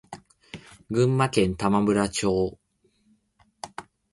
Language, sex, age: Japanese, male, 19-29